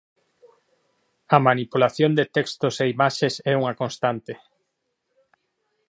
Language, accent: Galician, Normativo (estándar)